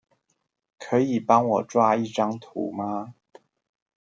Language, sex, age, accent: Chinese, male, 40-49, 出生地：臺中市